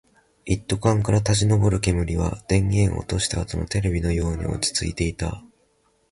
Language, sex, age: Japanese, male, 19-29